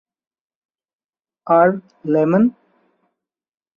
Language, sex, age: Bengali, male, 19-29